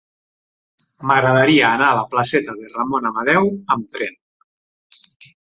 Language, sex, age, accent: Catalan, male, 40-49, central; nord-occidental